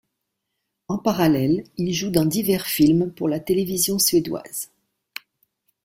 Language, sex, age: French, female, 60-69